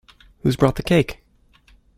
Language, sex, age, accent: English, male, 19-29, Canadian English